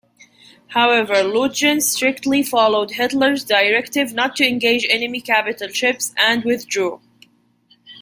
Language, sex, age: English, female, 19-29